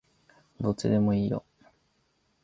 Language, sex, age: Japanese, male, 19-29